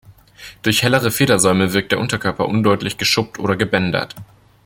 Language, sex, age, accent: German, male, 19-29, Deutschland Deutsch